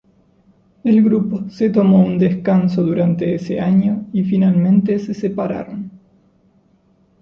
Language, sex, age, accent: Spanish, male, 30-39, Rioplatense: Argentina, Uruguay, este de Bolivia, Paraguay